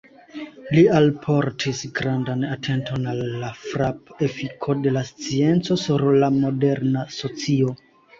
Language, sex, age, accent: Esperanto, male, 19-29, Internacia